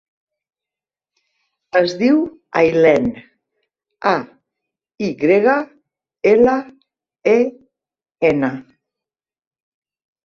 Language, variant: Catalan, Central